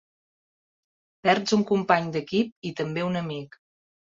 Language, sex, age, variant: Catalan, female, 30-39, Central